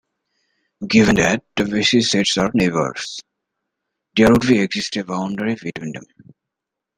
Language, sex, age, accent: English, male, 19-29, United States English